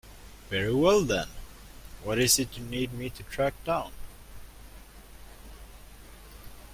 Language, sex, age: English, male, 19-29